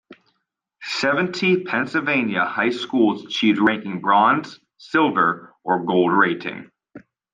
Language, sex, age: English, male, 19-29